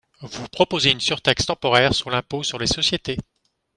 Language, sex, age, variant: French, male, 40-49, Français de métropole